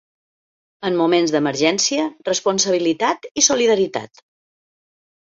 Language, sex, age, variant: Catalan, female, 50-59, Balear